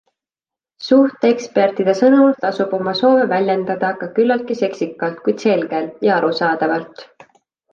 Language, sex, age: Estonian, female, 19-29